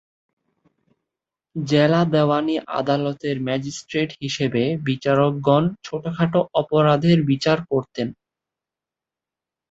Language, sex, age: Bengali, male, 19-29